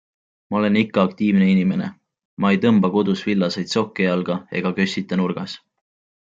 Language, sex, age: Estonian, male, 19-29